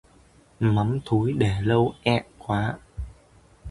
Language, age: Vietnamese, 19-29